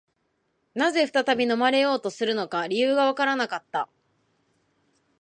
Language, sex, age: Japanese, female, 19-29